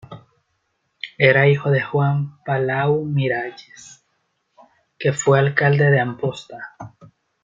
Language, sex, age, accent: Spanish, male, 19-29, América central